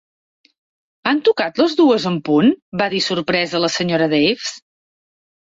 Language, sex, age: Catalan, female, 40-49